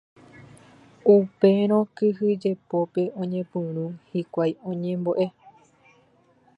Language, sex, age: Guarani, female, 19-29